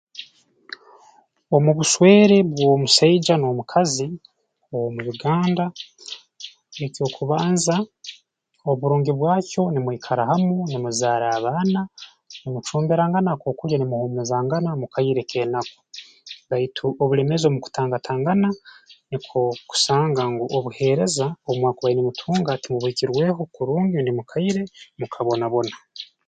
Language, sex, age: Tooro, male, 19-29